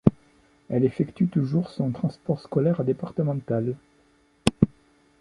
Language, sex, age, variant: French, male, 50-59, Français de métropole